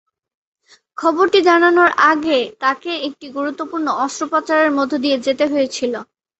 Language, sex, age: Bengali, female, 19-29